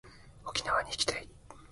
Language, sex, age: Japanese, male, 19-29